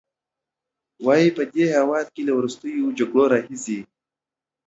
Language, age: Pashto, under 19